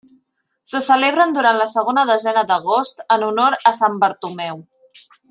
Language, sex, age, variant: Catalan, female, 30-39, Central